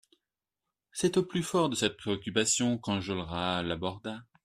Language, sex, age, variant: French, male, 30-39, Français de métropole